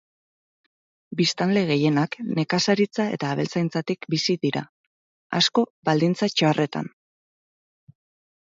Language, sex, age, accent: Basque, female, 30-39, Mendebalekoa (Araba, Bizkaia, Gipuzkoako mendebaleko herri batzuk)